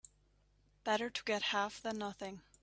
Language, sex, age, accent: English, female, 19-29, United States English